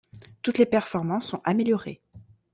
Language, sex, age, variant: French, female, 19-29, Français de métropole